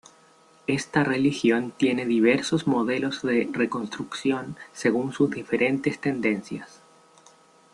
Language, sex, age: Spanish, male, 19-29